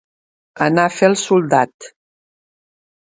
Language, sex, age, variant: Catalan, female, 50-59, Septentrional